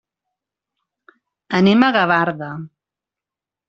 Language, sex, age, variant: Catalan, female, 40-49, Central